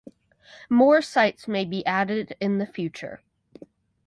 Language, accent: English, United States English